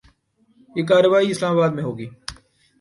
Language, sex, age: Urdu, male, 19-29